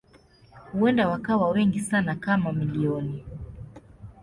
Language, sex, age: Swahili, female, 19-29